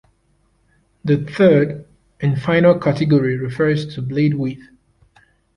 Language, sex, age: English, male, 30-39